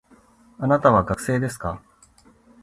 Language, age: Japanese, 40-49